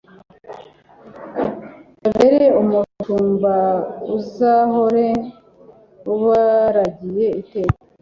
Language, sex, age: Kinyarwanda, female, 30-39